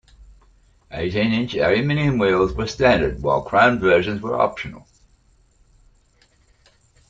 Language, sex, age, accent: English, male, 60-69, Australian English